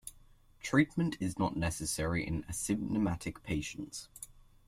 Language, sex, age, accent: English, male, under 19, Australian English